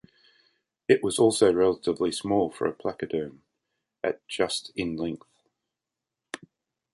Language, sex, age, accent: English, male, 50-59, Australian English